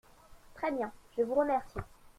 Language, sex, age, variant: French, male, 40-49, Français de métropole